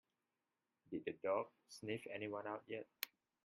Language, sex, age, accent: English, male, 19-29, Singaporean English